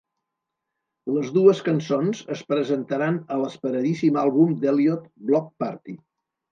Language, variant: Catalan, Central